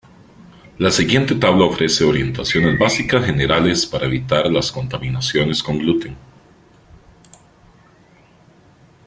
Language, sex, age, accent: Spanish, male, 30-39, América central